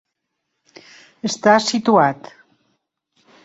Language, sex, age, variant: Catalan, female, 50-59, Nord-Occidental